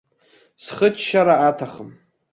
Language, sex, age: Abkhazian, male, under 19